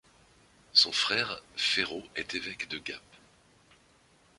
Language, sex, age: French, male, 50-59